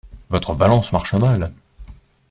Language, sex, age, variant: French, male, 19-29, Français de métropole